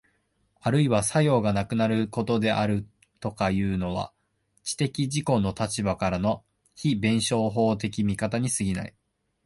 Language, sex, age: Japanese, male, 19-29